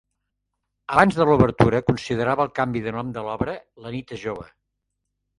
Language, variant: Catalan, Central